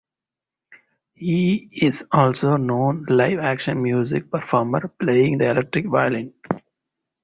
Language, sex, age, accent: English, male, 30-39, India and South Asia (India, Pakistan, Sri Lanka)